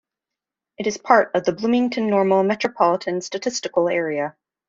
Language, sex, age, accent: English, female, 30-39, United States English